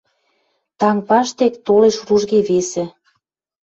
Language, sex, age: Western Mari, female, 50-59